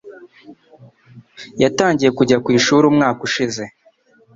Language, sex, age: Kinyarwanda, male, 19-29